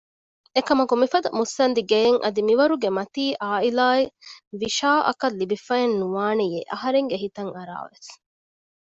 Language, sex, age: Divehi, female, 19-29